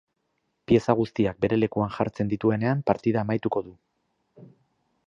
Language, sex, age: Basque, male, 30-39